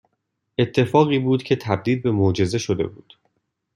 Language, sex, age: Persian, male, 19-29